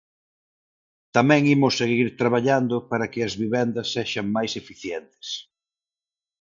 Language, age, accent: Galician, 30-39, Normativo (estándar); Neofalante